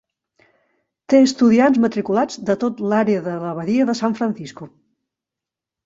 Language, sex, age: Catalan, female, 50-59